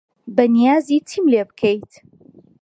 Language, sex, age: Central Kurdish, female, 30-39